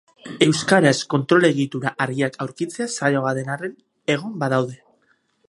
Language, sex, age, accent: Basque, male, 19-29, Mendebalekoa (Araba, Bizkaia, Gipuzkoako mendebaleko herri batzuk)